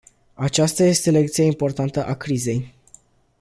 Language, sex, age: Romanian, male, under 19